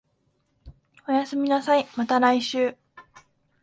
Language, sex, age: Japanese, female, 19-29